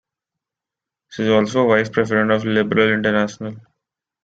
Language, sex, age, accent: English, male, 19-29, India and South Asia (India, Pakistan, Sri Lanka)